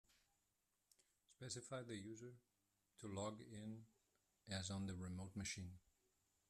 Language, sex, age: English, male, 30-39